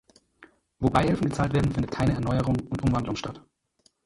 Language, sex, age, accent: German, male, 30-39, Deutschland Deutsch